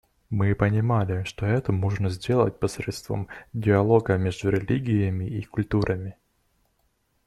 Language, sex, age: Russian, male, 19-29